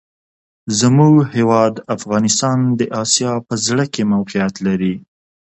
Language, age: Pashto, 30-39